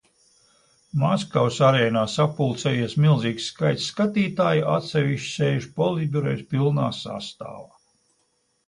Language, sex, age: Latvian, male, 70-79